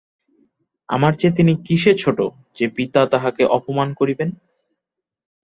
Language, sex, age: Bengali, male, under 19